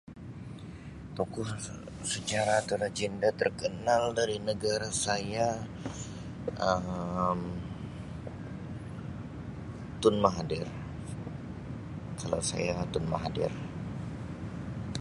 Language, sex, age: Sabah Malay, male, 19-29